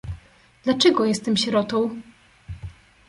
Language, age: Polish, 19-29